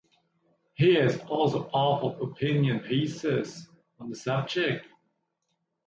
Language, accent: English, Irish English